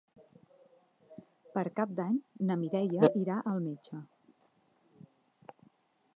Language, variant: Catalan, Central